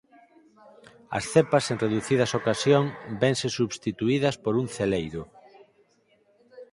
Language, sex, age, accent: Galician, male, 50-59, Central (gheada)